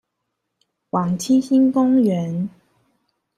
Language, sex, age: Chinese, female, 30-39